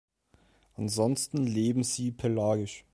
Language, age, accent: German, 19-29, Österreichisches Deutsch